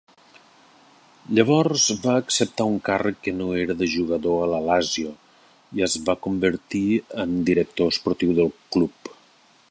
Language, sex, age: Catalan, male, 50-59